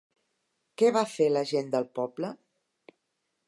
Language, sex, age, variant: Catalan, female, 60-69, Central